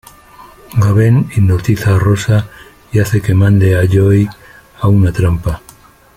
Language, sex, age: Spanish, male, 60-69